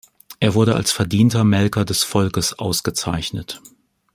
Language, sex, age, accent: German, male, 40-49, Deutschland Deutsch